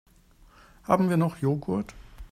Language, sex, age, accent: German, male, 50-59, Deutschland Deutsch